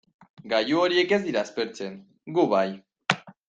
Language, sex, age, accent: Basque, male, 19-29, Mendebalekoa (Araba, Bizkaia, Gipuzkoako mendebaleko herri batzuk)